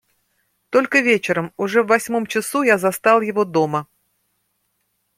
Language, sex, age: Russian, female, 50-59